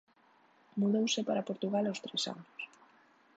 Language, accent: Galician, Normativo (estándar)